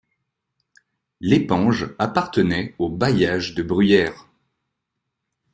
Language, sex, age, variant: French, male, 30-39, Français de métropole